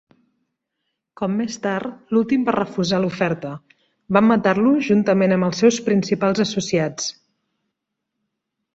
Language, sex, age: Catalan, female, 50-59